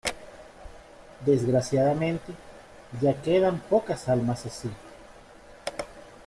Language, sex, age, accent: Spanish, male, 40-49, Caribe: Cuba, Venezuela, Puerto Rico, República Dominicana, Panamá, Colombia caribeña, México caribeño, Costa del golfo de México